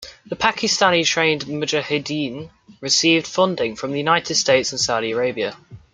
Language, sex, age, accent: English, male, under 19, England English